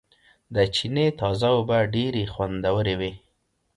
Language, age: Pashto, 19-29